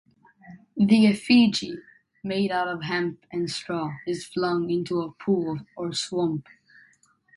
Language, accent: English, Israeli